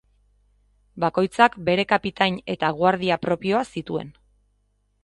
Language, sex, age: Basque, male, 30-39